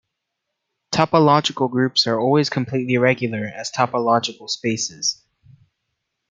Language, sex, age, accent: English, male, 19-29, United States English